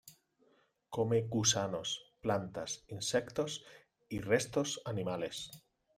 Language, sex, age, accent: Spanish, male, 30-39, España: Sur peninsular (Andalucia, Extremadura, Murcia)